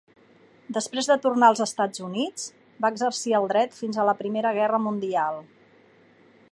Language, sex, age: Catalan, female, 40-49